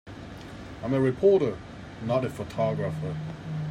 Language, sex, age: English, male, 30-39